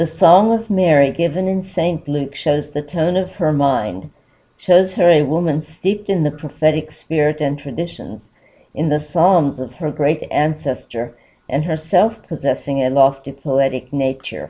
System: none